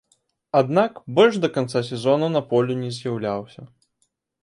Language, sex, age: Belarusian, male, 19-29